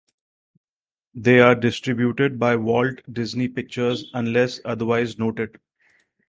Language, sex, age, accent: English, male, 40-49, India and South Asia (India, Pakistan, Sri Lanka)